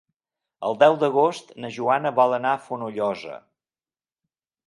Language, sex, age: Catalan, male, 50-59